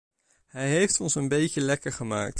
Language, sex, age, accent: Dutch, male, 19-29, Nederlands Nederlands